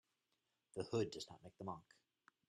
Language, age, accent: English, 30-39, United States English